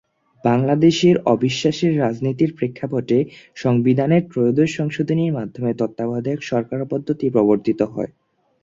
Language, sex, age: Bengali, male, under 19